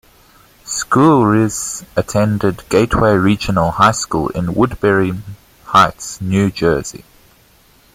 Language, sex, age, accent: English, male, 19-29, Southern African (South Africa, Zimbabwe, Namibia)